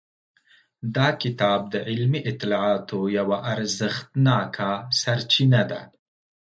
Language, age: Pashto, 19-29